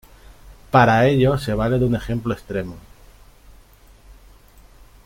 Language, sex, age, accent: Spanish, male, 30-39, España: Centro-Sur peninsular (Madrid, Toledo, Castilla-La Mancha)